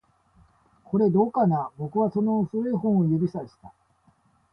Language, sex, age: Japanese, male, 40-49